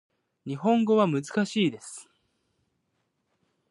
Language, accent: Japanese, 日本人